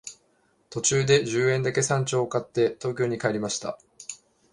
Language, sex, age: Japanese, male, 19-29